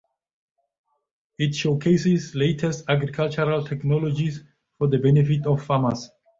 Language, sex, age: English, male, 50-59